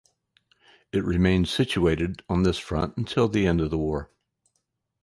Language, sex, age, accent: English, male, 50-59, United States English